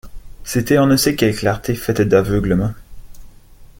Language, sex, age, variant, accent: French, male, 19-29, Français d'Amérique du Nord, Français du Canada